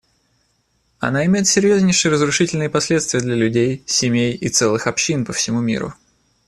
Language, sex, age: Russian, male, 19-29